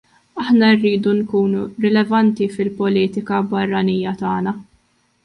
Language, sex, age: Maltese, female, 19-29